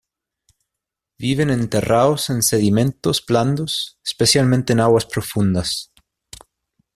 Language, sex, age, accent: Spanish, male, 30-39, Chileno: Chile, Cuyo